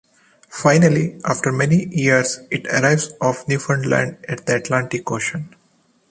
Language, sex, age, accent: English, male, 30-39, India and South Asia (India, Pakistan, Sri Lanka)